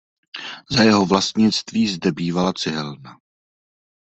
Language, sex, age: Czech, male, 30-39